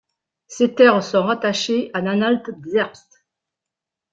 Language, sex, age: French, female, 60-69